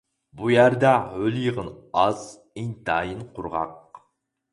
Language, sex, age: Uyghur, male, 19-29